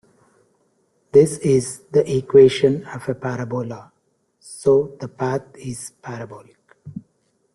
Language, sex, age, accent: English, male, 50-59, India and South Asia (India, Pakistan, Sri Lanka)